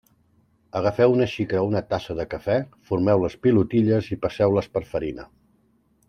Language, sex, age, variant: Catalan, male, 40-49, Central